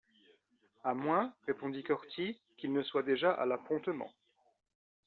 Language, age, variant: French, 40-49, Français de métropole